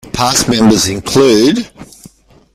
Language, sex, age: English, male, 60-69